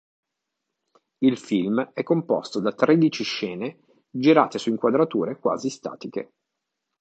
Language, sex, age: Italian, male, 40-49